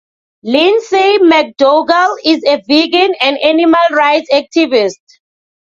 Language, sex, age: English, female, 19-29